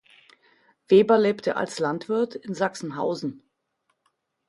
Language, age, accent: German, 40-49, Deutschland Deutsch